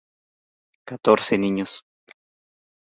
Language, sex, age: Spanish, male, under 19